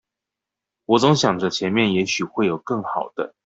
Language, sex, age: Chinese, male, 19-29